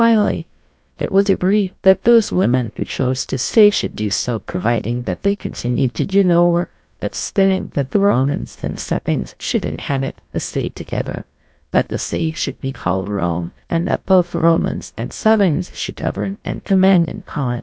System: TTS, GlowTTS